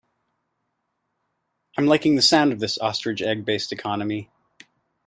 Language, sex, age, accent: English, male, 30-39, United States English